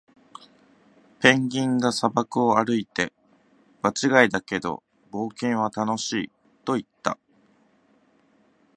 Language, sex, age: Japanese, male, 30-39